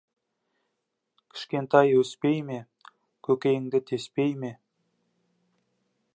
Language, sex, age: Kazakh, male, 19-29